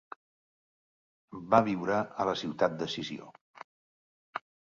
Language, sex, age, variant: Catalan, male, 50-59, Central